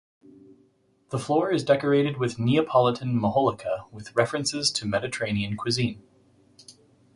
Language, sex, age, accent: English, male, 30-39, United States English